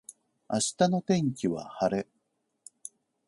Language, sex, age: Japanese, male, 50-59